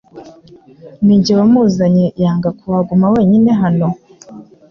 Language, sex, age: Kinyarwanda, female, under 19